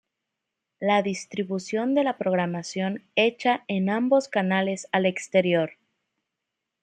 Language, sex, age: Spanish, female, 19-29